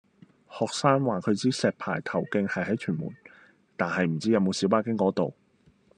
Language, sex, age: Cantonese, male, 19-29